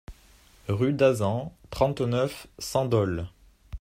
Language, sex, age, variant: French, male, 19-29, Français de métropole